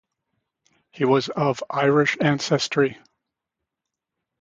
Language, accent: English, United States English